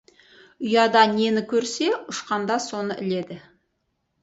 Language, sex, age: Kazakh, female, 40-49